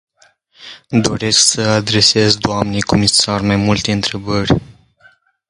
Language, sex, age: Romanian, male, 40-49